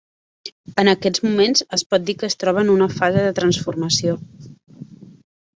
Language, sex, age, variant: Catalan, female, 30-39, Central